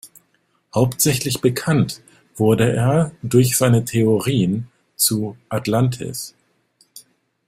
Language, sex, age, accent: German, male, 50-59, Deutschland Deutsch